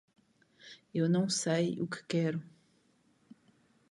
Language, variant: Portuguese, Portuguese (Portugal)